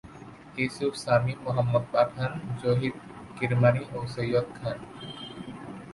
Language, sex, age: Bengali, male, 19-29